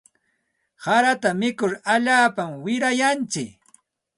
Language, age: Santa Ana de Tusi Pasco Quechua, 40-49